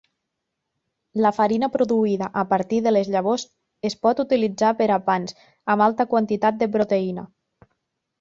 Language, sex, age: Catalan, female, 30-39